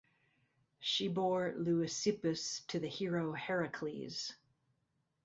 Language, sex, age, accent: English, female, 50-59, United States English